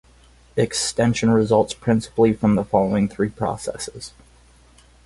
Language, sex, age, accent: English, male, 30-39, United States English